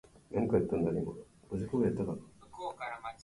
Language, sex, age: Japanese, male, under 19